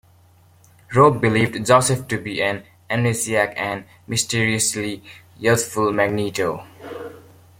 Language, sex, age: English, male, 19-29